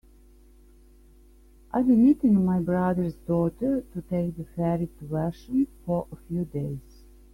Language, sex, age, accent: English, female, 50-59, Australian English